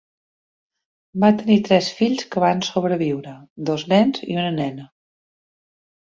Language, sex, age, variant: Catalan, female, 40-49, Central